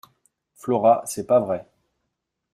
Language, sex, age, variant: French, male, 40-49, Français de métropole